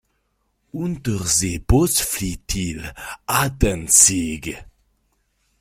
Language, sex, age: French, male, 19-29